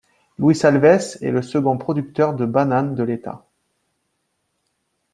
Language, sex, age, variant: French, male, 30-39, Français de métropole